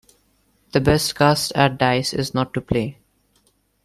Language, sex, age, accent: English, male, under 19, India and South Asia (India, Pakistan, Sri Lanka)